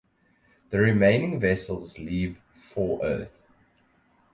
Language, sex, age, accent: English, male, 19-29, Southern African (South Africa, Zimbabwe, Namibia)